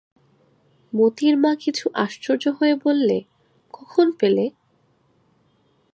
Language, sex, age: Bengali, female, 19-29